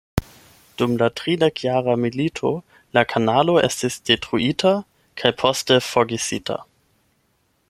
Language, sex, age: Esperanto, male, 19-29